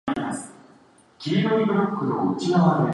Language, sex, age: Japanese, male, under 19